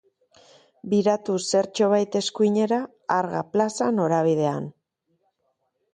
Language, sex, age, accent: Basque, female, 30-39, Mendebalekoa (Araba, Bizkaia, Gipuzkoako mendebaleko herri batzuk)